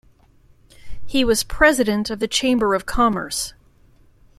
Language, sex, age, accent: English, female, 50-59, United States English